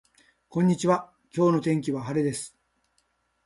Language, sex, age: Japanese, male, 60-69